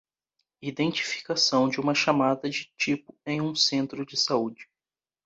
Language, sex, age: Portuguese, male, 19-29